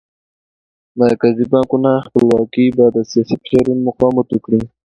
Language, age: Pashto, 19-29